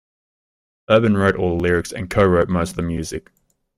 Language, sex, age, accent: English, male, 19-29, Australian English